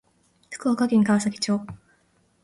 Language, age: Japanese, 19-29